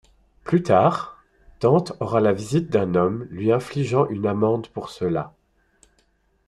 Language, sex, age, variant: French, male, 40-49, Français de métropole